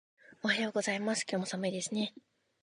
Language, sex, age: Japanese, female, 19-29